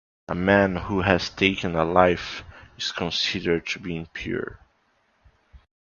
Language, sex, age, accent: English, male, 19-29, United States English